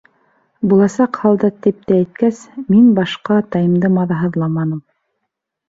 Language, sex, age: Bashkir, female, 40-49